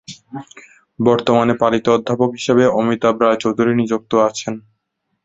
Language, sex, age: Bengali, male, 19-29